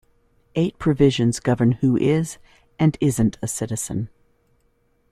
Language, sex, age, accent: English, female, 50-59, United States English